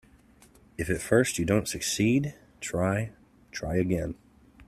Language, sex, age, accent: English, male, 30-39, United States English